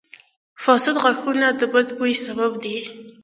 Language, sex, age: Pashto, female, under 19